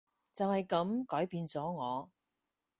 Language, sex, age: Cantonese, female, 30-39